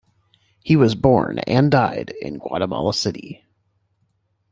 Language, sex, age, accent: English, male, 50-59, United States English